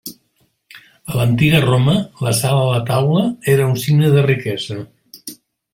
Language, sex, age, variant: Catalan, male, 60-69, Central